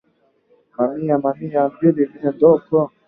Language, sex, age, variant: Swahili, male, 19-29, Kiswahili cha Bara ya Kenya